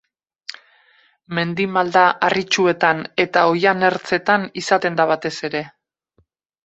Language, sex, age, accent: Basque, female, 40-49, Mendebalekoa (Araba, Bizkaia, Gipuzkoako mendebaleko herri batzuk)